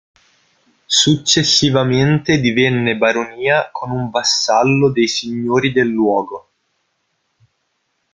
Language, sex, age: Italian, male, 19-29